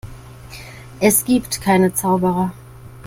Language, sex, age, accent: German, female, 19-29, Deutschland Deutsch